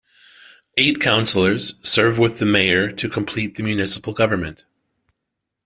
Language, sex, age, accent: English, male, 50-59, United States English